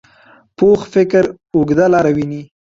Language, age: Pashto, 19-29